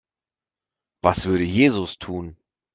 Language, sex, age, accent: German, male, 40-49, Deutschland Deutsch